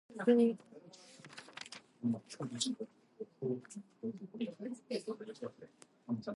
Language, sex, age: English, female, under 19